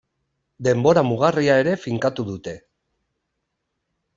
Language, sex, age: Basque, male, 40-49